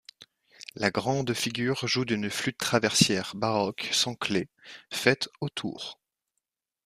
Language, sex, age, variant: French, male, 19-29, Français de métropole